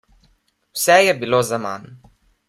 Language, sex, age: Slovenian, male, under 19